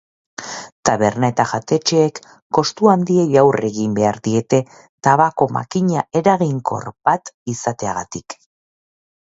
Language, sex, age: Basque, female, 40-49